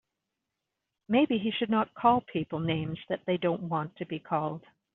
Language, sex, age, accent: English, female, 60-69, Canadian English